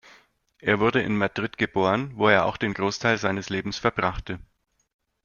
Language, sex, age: German, male, 30-39